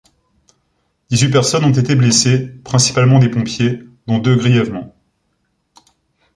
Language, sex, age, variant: French, male, 19-29, Français de métropole